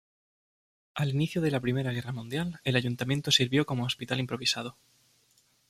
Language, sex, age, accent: Spanish, male, 19-29, España: Sur peninsular (Andalucia, Extremadura, Murcia)